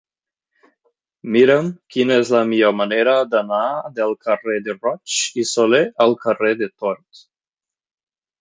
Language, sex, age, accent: Catalan, male, 19-29, central; aprenent (recent, des d'altres llengües)